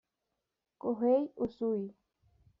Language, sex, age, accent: Spanish, female, under 19, España: Norte peninsular (Asturias, Castilla y León, Cantabria, País Vasco, Navarra, Aragón, La Rioja, Guadalajara, Cuenca)